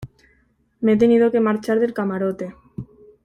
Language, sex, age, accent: Spanish, female, 19-29, España: Centro-Sur peninsular (Madrid, Toledo, Castilla-La Mancha)